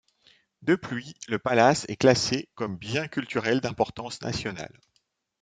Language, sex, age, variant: French, male, 50-59, Français de métropole